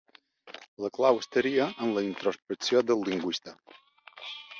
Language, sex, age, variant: Catalan, male, 50-59, Balear